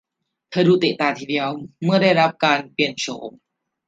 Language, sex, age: Thai, male, under 19